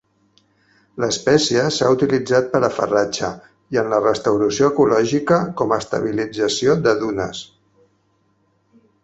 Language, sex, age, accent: Catalan, male, 50-59, Barceloní